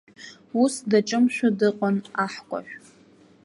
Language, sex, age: Abkhazian, female, 19-29